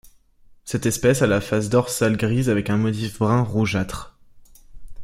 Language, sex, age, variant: French, male, 19-29, Français de métropole